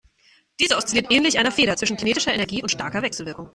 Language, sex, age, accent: German, female, 19-29, Deutschland Deutsch